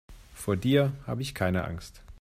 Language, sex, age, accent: German, male, 40-49, Deutschland Deutsch